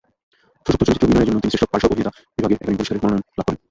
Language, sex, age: Bengali, male, 19-29